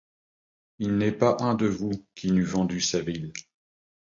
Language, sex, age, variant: French, male, 50-59, Français de métropole